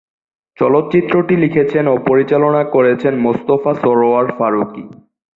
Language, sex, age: Bengali, male, under 19